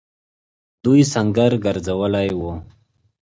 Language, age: Pashto, 19-29